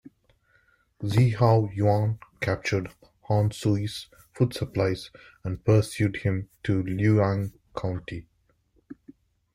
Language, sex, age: English, male, 40-49